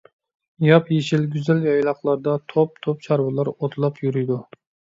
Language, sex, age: Uyghur, male, 30-39